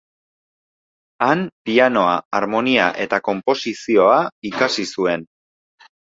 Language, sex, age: Basque, male, 19-29